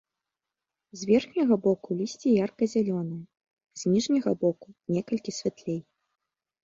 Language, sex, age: Belarusian, female, 19-29